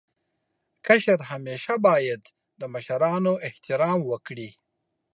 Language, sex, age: Pashto, male, 30-39